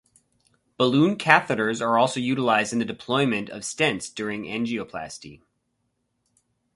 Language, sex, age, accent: English, male, 30-39, United States English